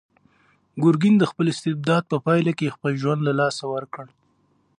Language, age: Pashto, 19-29